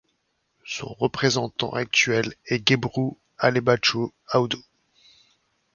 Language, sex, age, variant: French, male, 40-49, Français de métropole